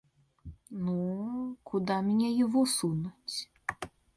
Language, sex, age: Russian, female, under 19